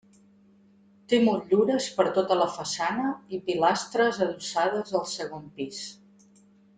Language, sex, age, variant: Catalan, female, 50-59, Central